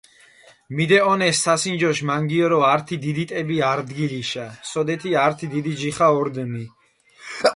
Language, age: Mingrelian, 19-29